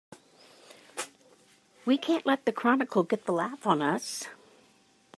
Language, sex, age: English, female, 60-69